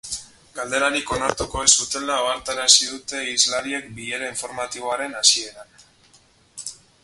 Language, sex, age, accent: Basque, male, 19-29, Mendebalekoa (Araba, Bizkaia, Gipuzkoako mendebaleko herri batzuk)